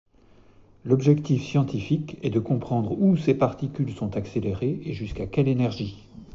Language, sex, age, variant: French, male, 40-49, Français de métropole